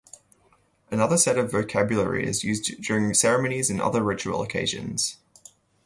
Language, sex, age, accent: English, male, 19-29, Australian English